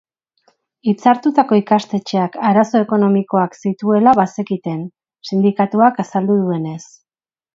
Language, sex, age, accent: Basque, female, 40-49, Erdialdekoa edo Nafarra (Gipuzkoa, Nafarroa)